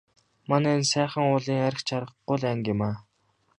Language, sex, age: Mongolian, male, 19-29